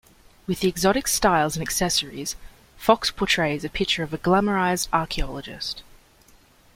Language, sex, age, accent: English, female, 19-29, Australian English